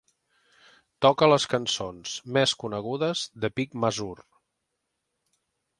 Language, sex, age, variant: Catalan, male, 50-59, Central